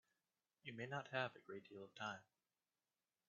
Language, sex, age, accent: English, male, 19-29, United States English